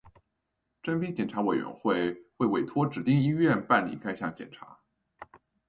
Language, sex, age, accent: Chinese, male, 19-29, 出生地：上海市